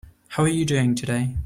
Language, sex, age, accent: English, male, 19-29, England English